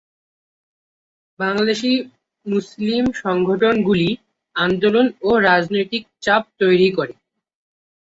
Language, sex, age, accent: Bengali, male, 19-29, Native